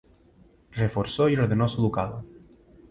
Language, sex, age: Spanish, male, 19-29